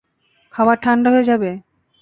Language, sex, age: Bengali, female, 19-29